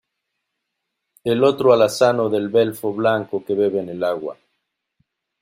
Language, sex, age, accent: Spanish, male, 50-59, México